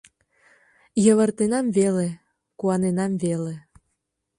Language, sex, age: Mari, female, 19-29